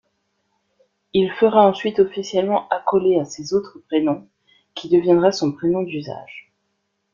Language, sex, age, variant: French, female, 19-29, Français de métropole